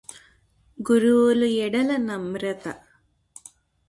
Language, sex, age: Telugu, female, 30-39